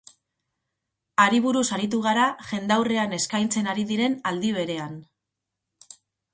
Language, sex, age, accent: Basque, female, 40-49, Mendebalekoa (Araba, Bizkaia, Gipuzkoako mendebaleko herri batzuk)